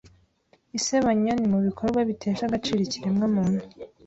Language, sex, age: Kinyarwanda, female, 19-29